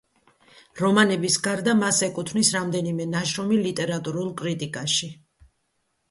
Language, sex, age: Georgian, female, 50-59